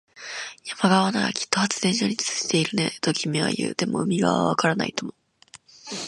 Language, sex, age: Japanese, female, 19-29